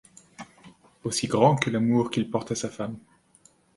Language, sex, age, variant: French, male, 30-39, Français de métropole